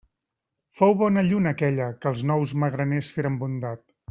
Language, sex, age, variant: Catalan, male, 40-49, Central